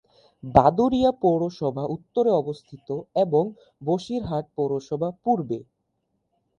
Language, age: Bengali, 19-29